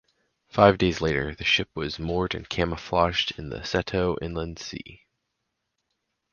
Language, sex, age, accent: English, male, 19-29, United States English